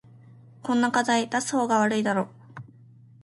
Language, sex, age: Japanese, female, 19-29